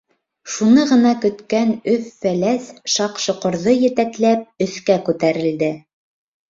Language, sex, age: Bashkir, female, 19-29